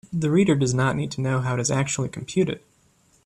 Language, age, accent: English, 19-29, United States English